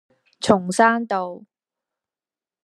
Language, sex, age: Cantonese, female, 30-39